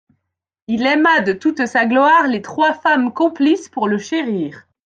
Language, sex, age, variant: French, female, 30-39, Français de métropole